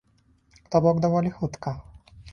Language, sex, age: Belarusian, male, 19-29